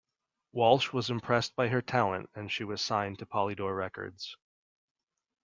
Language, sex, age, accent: English, male, 30-39, United States English